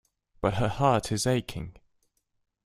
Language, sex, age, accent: English, male, 30-39, United States English